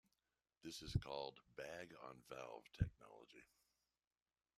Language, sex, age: English, male, 60-69